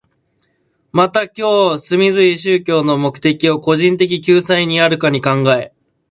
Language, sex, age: Japanese, male, 19-29